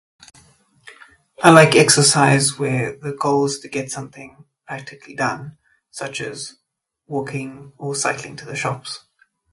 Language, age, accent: English, 30-39, Southern African (South Africa, Zimbabwe, Namibia)